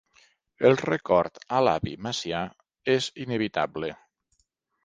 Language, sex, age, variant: Catalan, male, 40-49, Nord-Occidental